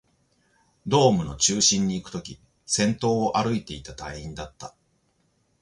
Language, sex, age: Japanese, male, 40-49